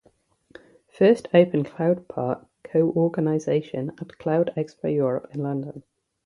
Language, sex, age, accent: English, female, 30-39, England English; yorkshire